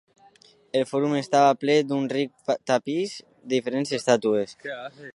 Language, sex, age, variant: Catalan, male, under 19, Alacantí